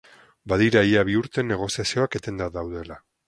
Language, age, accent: Basque, 40-49, Mendebalekoa (Araba, Bizkaia, Gipuzkoako mendebaleko herri batzuk)